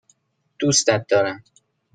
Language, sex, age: Persian, male, 19-29